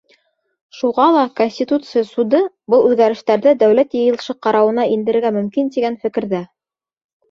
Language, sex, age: Bashkir, female, 30-39